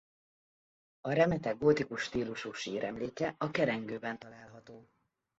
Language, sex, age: Hungarian, female, 40-49